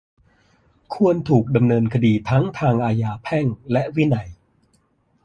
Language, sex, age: Thai, male, 40-49